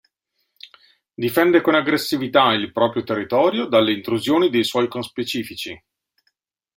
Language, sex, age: Italian, male, 40-49